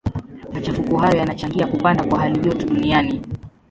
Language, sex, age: Swahili, female, 19-29